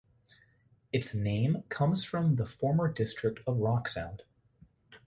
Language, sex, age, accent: English, male, 19-29, United States English